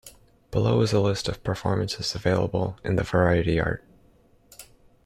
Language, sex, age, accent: English, male, 19-29, United States English